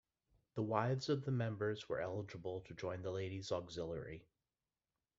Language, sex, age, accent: English, male, 30-39, United States English